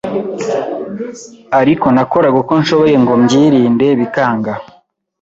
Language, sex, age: Kinyarwanda, male, 19-29